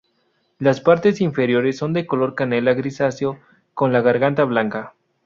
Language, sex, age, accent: Spanish, male, 19-29, México